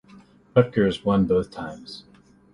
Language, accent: English, United States English